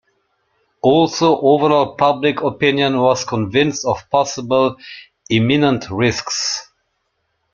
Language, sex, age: English, male, 50-59